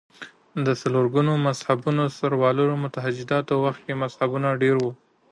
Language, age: Pashto, 19-29